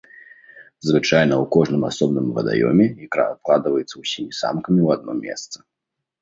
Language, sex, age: Belarusian, male, 19-29